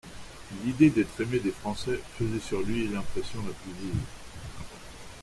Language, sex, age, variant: French, male, 40-49, Français de métropole